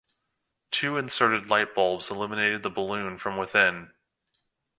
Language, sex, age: English, male, 30-39